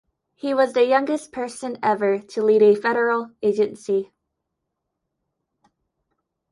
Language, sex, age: English, female, under 19